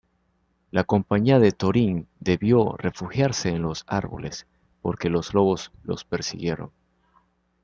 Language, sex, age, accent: Spanish, male, 19-29, Caribe: Cuba, Venezuela, Puerto Rico, República Dominicana, Panamá, Colombia caribeña, México caribeño, Costa del golfo de México